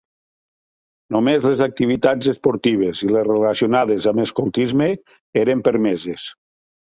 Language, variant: Catalan, Nord-Occidental